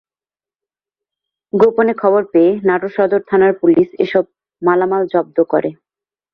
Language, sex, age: Bengali, female, 19-29